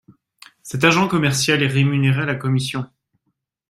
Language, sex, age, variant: French, male, 30-39, Français de métropole